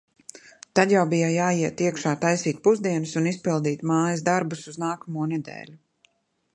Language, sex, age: Latvian, female, 30-39